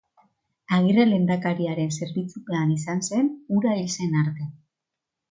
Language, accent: Basque, Mendebalekoa (Araba, Bizkaia, Gipuzkoako mendebaleko herri batzuk)